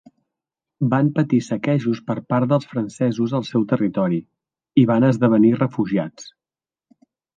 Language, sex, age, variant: Catalan, male, 40-49, Central